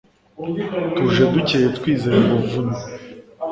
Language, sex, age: Kinyarwanda, male, 19-29